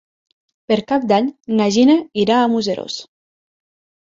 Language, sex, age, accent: Catalan, female, 19-29, Lleidatà